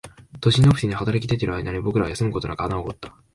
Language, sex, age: Japanese, male, under 19